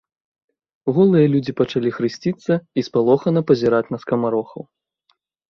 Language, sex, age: Belarusian, male, 30-39